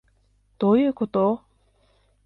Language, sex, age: Japanese, female, under 19